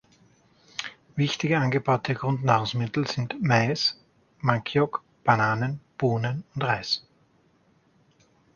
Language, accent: German, Österreichisches Deutsch